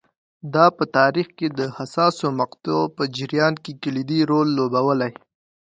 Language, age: Pashto, 19-29